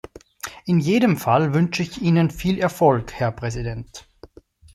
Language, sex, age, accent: German, male, 30-39, Österreichisches Deutsch